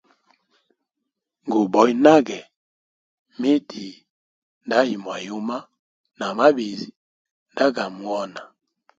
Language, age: Hemba, 19-29